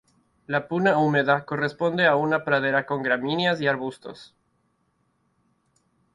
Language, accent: Spanish, Andino-Pacífico: Colombia, Perú, Ecuador, oeste de Bolivia y Venezuela andina